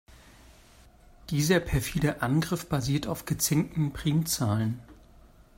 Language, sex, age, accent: German, male, 30-39, Deutschland Deutsch